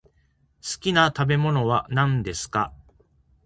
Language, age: Japanese, 50-59